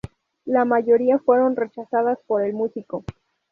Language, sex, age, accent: Spanish, female, 19-29, México